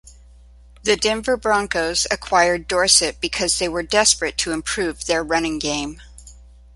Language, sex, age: English, female, 60-69